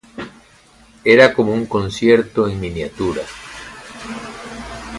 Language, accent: Spanish, Andino-Pacífico: Colombia, Perú, Ecuador, oeste de Bolivia y Venezuela andina